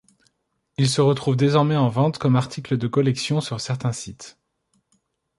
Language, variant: French, Français de métropole